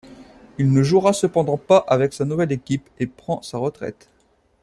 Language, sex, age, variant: French, male, under 19, Français de métropole